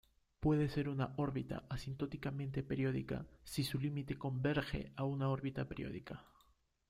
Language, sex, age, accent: Spanish, male, 19-29, Andino-Pacífico: Colombia, Perú, Ecuador, oeste de Bolivia y Venezuela andina